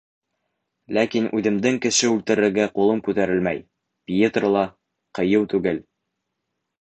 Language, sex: Bashkir, male